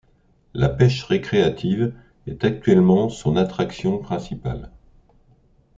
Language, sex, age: French, male, 60-69